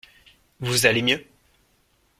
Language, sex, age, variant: French, male, 19-29, Français de métropole